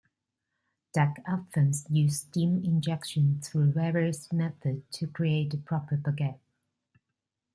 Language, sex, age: English, female, 40-49